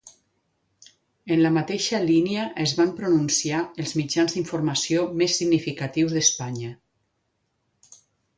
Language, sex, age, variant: Catalan, female, 50-59, Nord-Occidental